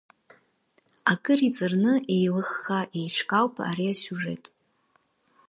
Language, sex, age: Abkhazian, female, 19-29